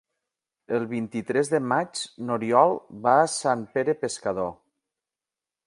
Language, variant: Catalan, Septentrional